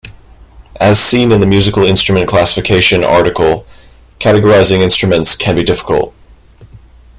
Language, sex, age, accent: English, male, 19-29, United States English